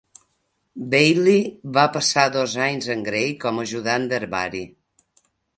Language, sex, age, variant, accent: Catalan, female, 60-69, Balear, mallorquí